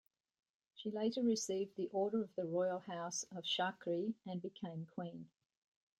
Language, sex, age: English, female, 60-69